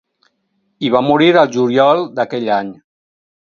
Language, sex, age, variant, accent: Catalan, male, 50-59, Valencià meridional, valencià